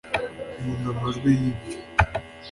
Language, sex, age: Kinyarwanda, male, under 19